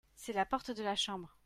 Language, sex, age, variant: French, female, 30-39, Français de métropole